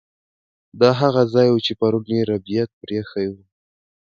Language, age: Pashto, 19-29